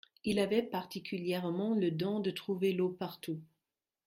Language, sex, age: French, female, 40-49